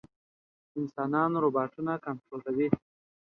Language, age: Pashto, 19-29